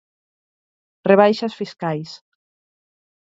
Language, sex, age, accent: Galician, female, 30-39, Central (gheada)